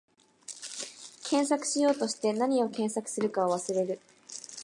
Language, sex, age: Japanese, female, 19-29